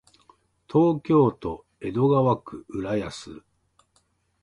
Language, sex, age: Japanese, male, 50-59